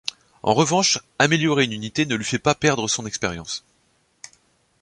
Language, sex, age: French, male, 30-39